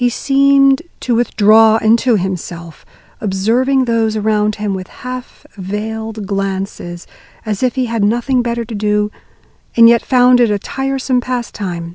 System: none